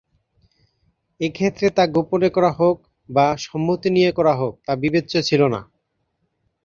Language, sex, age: Bengali, male, 30-39